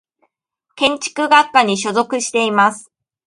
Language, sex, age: Japanese, female, 40-49